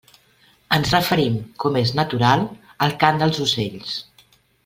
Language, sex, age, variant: Catalan, female, 50-59, Central